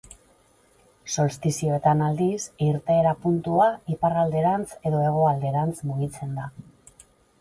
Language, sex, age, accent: Basque, female, 50-59, Mendebalekoa (Araba, Bizkaia, Gipuzkoako mendebaleko herri batzuk)